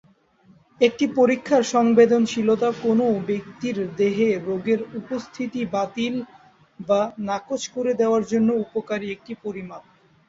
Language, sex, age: Bengali, male, 19-29